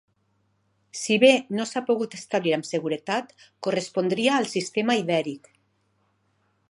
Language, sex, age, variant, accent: Catalan, female, 50-59, Valencià central, valencià